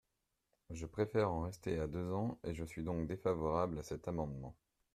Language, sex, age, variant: French, male, 30-39, Français de métropole